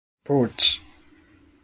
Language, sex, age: Japanese, male, 19-29